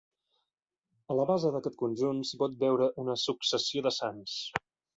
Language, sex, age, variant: Catalan, male, 19-29, Central